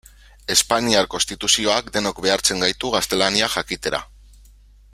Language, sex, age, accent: Basque, male, 30-39, Mendebalekoa (Araba, Bizkaia, Gipuzkoako mendebaleko herri batzuk)